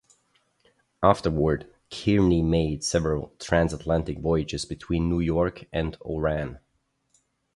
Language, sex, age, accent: English, male, 19-29, United States English